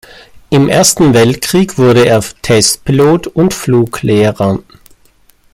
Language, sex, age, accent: German, male, 50-59, Deutschland Deutsch